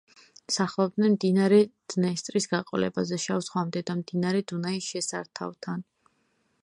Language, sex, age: Georgian, female, 19-29